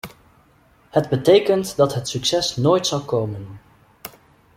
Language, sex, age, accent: Dutch, male, 19-29, Nederlands Nederlands